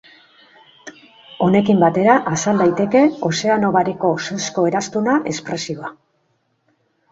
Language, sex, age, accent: Basque, female, 40-49, Mendebalekoa (Araba, Bizkaia, Gipuzkoako mendebaleko herri batzuk)